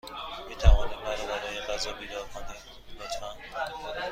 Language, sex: Persian, male